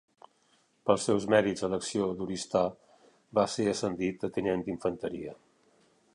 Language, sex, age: Catalan, male, 60-69